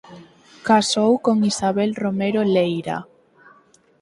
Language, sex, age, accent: Galician, female, under 19, Normativo (estándar)